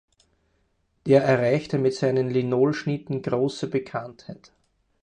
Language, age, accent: German, 30-39, Österreichisches Deutsch